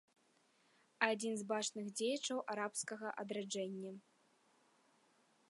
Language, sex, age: Belarusian, female, 19-29